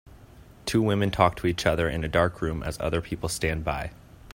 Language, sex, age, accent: English, male, 19-29, Canadian English